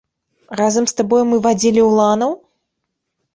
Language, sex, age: Belarusian, female, 19-29